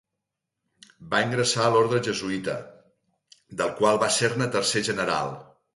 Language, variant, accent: Catalan, Central, central